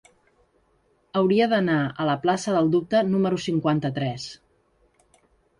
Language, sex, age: Catalan, female, 40-49